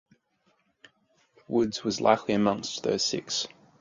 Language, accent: English, Australian English